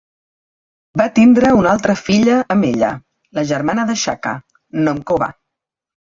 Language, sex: Catalan, female